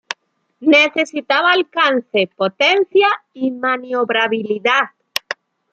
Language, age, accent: Spanish, 40-49, España: Norte peninsular (Asturias, Castilla y León, Cantabria, País Vasco, Navarra, Aragón, La Rioja, Guadalajara, Cuenca)